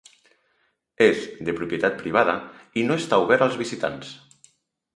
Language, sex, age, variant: Catalan, male, 40-49, Central